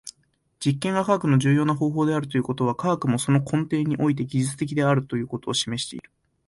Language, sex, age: Japanese, male, 19-29